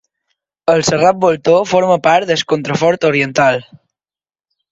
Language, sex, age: Catalan, male, under 19